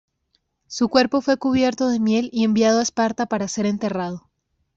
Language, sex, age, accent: Spanish, female, 19-29, Caribe: Cuba, Venezuela, Puerto Rico, República Dominicana, Panamá, Colombia caribeña, México caribeño, Costa del golfo de México